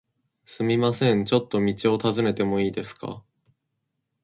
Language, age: Japanese, 19-29